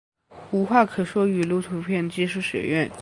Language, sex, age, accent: Chinese, male, under 19, 出生地：江西省